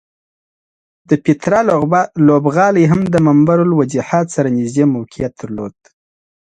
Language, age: Pashto, 30-39